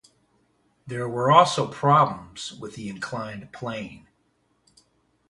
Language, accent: English, United States English